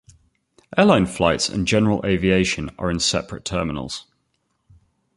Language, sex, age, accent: English, male, 30-39, England English